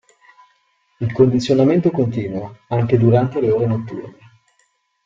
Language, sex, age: Italian, male, 40-49